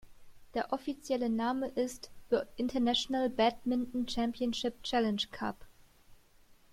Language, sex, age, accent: German, female, 19-29, Deutschland Deutsch